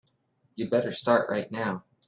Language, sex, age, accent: English, male, 19-29, United States English